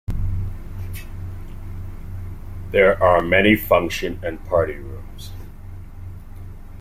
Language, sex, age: English, male, 40-49